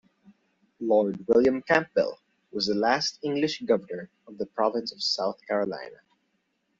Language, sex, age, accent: English, male, 19-29, Filipino